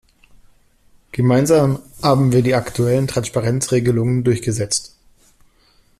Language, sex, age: German, male, 30-39